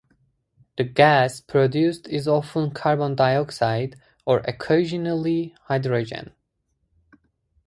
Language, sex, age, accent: English, male, 19-29, United States English